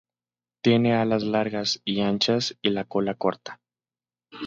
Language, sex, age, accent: Spanish, female, 19-29, México